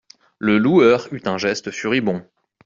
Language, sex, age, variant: French, male, 30-39, Français de métropole